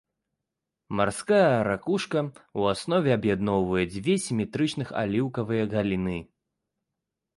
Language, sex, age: Belarusian, male, 19-29